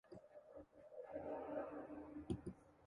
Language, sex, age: Mongolian, female, 19-29